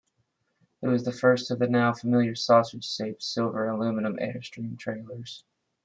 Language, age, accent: English, 30-39, United States English